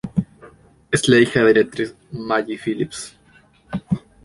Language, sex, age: Spanish, male, 30-39